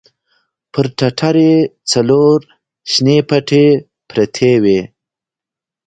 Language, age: Pashto, 19-29